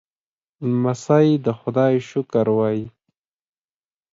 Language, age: Pashto, 19-29